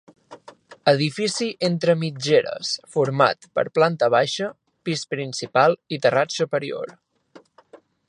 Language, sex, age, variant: Catalan, male, 19-29, Central